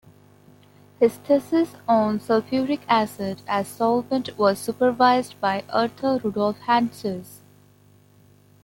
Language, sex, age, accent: English, female, under 19, India and South Asia (India, Pakistan, Sri Lanka)